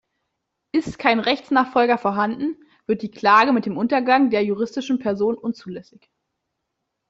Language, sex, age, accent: German, female, 19-29, Deutschland Deutsch